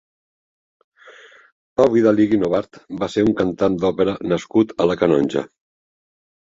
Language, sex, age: Catalan, male, 60-69